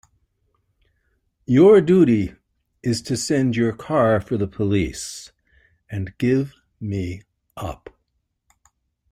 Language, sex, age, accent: English, male, 60-69, United States English